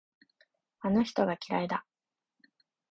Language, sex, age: Japanese, female, 19-29